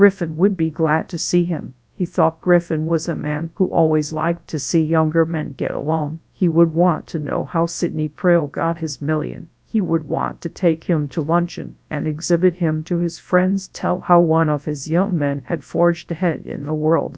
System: TTS, GradTTS